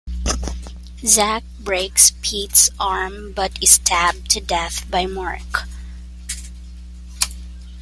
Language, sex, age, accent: English, female, 19-29, Filipino